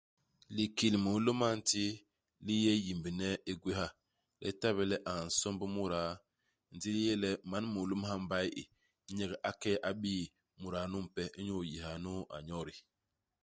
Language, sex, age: Basaa, male, 50-59